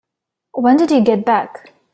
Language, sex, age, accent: English, female, 19-29, United States English